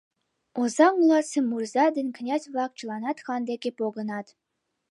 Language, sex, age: Mari, female, under 19